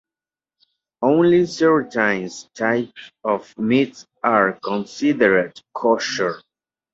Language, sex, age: English, male, 30-39